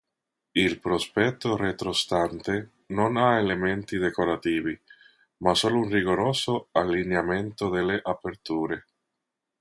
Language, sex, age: Italian, male, 30-39